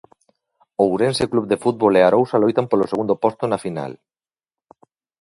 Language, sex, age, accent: Galician, male, 40-49, Oriental (común en zona oriental)